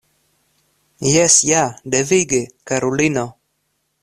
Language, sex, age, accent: Esperanto, male, 19-29, Internacia